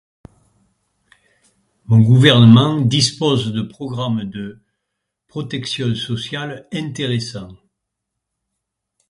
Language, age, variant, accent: French, 70-79, Français de métropole, Français du sud de la France